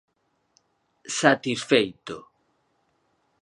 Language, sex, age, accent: Galician, male, 50-59, Oriental (común en zona oriental)